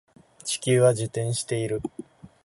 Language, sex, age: Japanese, male, 19-29